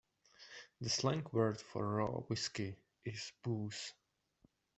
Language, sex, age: English, male, 30-39